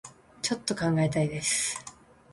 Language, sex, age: Japanese, female, 19-29